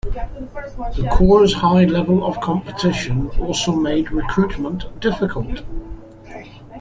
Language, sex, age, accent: English, male, 50-59, England English